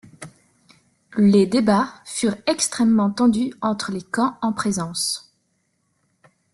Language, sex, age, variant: French, female, 19-29, Français de métropole